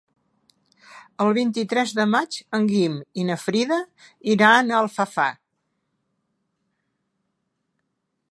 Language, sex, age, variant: Catalan, female, 70-79, Central